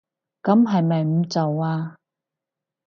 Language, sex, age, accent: Cantonese, female, 30-39, 广州音